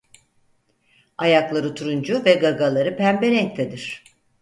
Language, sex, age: Turkish, female, 70-79